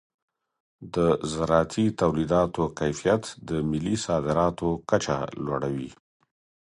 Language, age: Pashto, 40-49